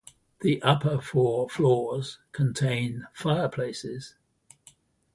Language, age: English, 80-89